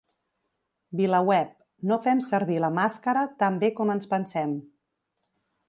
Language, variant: Catalan, Central